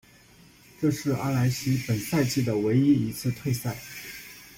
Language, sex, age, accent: Chinese, male, 30-39, 出生地：湖南省